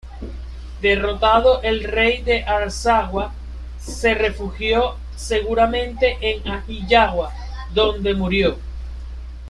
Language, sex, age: Spanish, male, 19-29